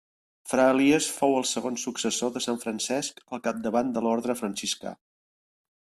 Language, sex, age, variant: Catalan, male, 50-59, Central